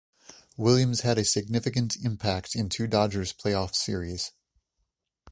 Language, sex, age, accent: English, male, 30-39, United States English